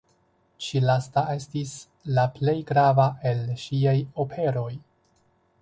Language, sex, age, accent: Esperanto, male, 30-39, Internacia